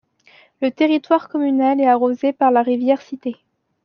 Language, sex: French, female